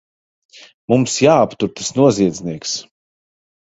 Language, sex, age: Latvian, male, 30-39